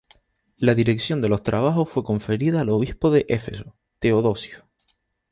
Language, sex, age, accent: Spanish, male, 19-29, España: Islas Canarias